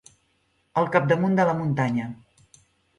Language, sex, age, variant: Catalan, female, 40-49, Central